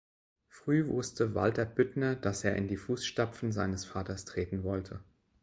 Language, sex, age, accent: German, male, 40-49, Deutschland Deutsch